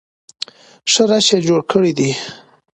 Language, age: Pashto, 19-29